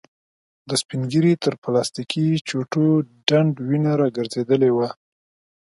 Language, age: Pashto, 19-29